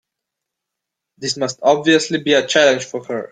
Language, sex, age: English, male, 19-29